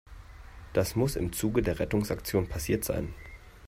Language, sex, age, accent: German, male, 19-29, Deutschland Deutsch